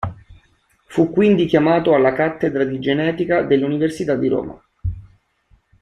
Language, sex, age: Italian, male, 30-39